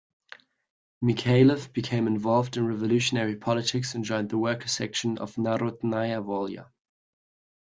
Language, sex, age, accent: English, male, 19-29, England English